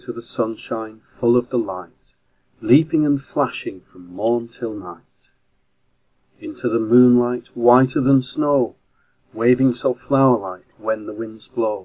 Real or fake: real